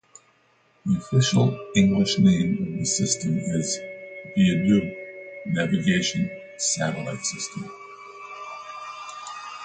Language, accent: English, United States English